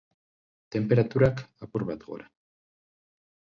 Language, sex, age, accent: Basque, male, 19-29, Mendebalekoa (Araba, Bizkaia, Gipuzkoako mendebaleko herri batzuk)